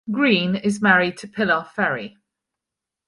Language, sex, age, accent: English, female, 50-59, Welsh English